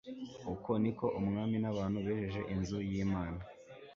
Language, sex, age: Kinyarwanda, male, 19-29